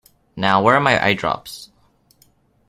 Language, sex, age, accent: English, male, under 19, United States English